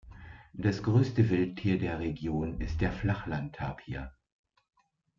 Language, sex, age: German, female, 50-59